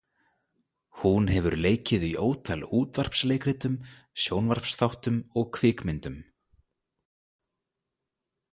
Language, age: Icelandic, 30-39